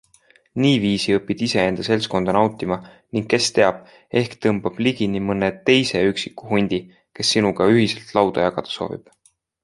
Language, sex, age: Estonian, male, 19-29